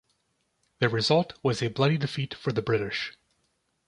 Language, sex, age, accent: English, male, 30-39, United States English